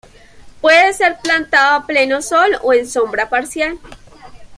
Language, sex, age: Spanish, female, 19-29